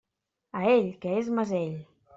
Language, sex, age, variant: Catalan, female, 30-39, Central